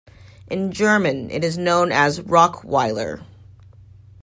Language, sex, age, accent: English, female, 30-39, United States English